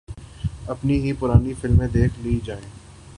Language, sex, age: Urdu, male, 19-29